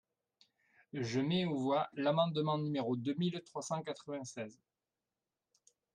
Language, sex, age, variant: French, male, 40-49, Français de métropole